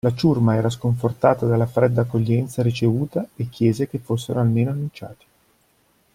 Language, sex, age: Italian, male, 40-49